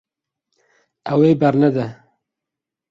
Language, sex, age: Kurdish, male, 30-39